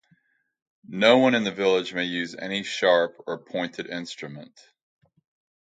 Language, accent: English, United States English